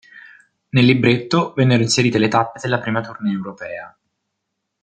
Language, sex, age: Italian, male, 19-29